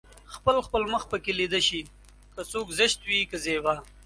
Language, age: Pashto, 19-29